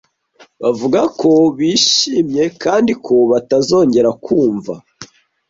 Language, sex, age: Kinyarwanda, male, 19-29